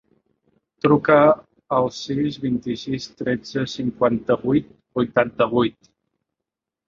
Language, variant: Catalan, Central